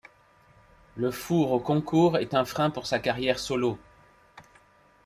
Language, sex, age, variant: French, male, 40-49, Français de métropole